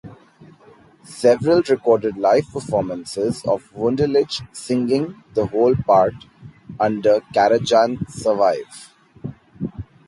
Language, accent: English, India and South Asia (India, Pakistan, Sri Lanka)